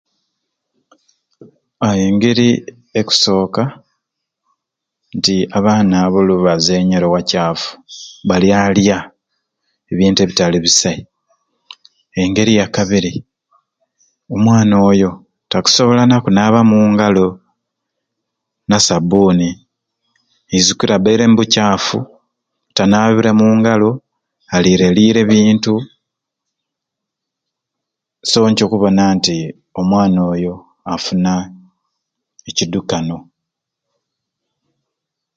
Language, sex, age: Ruuli, male, 40-49